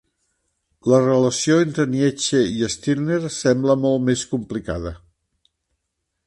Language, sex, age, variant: Catalan, male, 70-79, Central